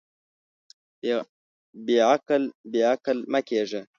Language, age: Pashto, under 19